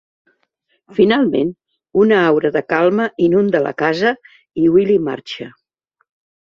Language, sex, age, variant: Catalan, female, 70-79, Central